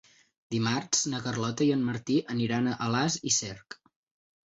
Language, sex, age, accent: Catalan, male, 19-29, Camp de Tarragona